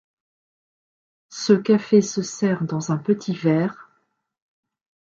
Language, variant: French, Français de métropole